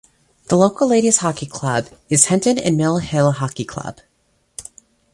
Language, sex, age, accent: English, female, under 19, United States English